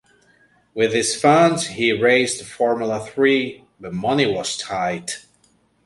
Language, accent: English, United States English